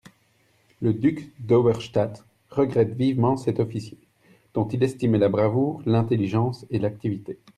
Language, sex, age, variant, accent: French, male, 30-39, Français d'Europe, Français de Belgique